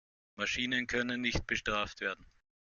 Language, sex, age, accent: German, male, 30-39, Österreichisches Deutsch